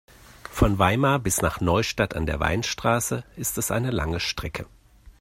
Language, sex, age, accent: German, male, 40-49, Deutschland Deutsch